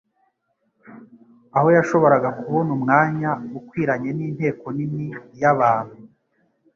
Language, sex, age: Kinyarwanda, male, 19-29